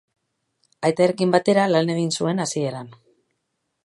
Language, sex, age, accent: Basque, female, 30-39, Mendebalekoa (Araba, Bizkaia, Gipuzkoako mendebaleko herri batzuk)